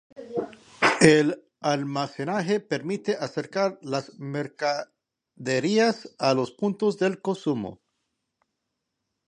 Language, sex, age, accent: Spanish, male, 40-49, Andino-Pacífico: Colombia, Perú, Ecuador, oeste de Bolivia y Venezuela andina